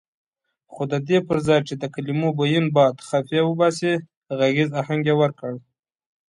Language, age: Pashto, 19-29